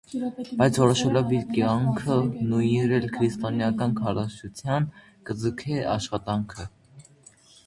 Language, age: Armenian, under 19